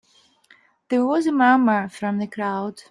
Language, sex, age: English, female, 50-59